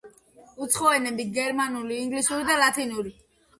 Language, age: Georgian, under 19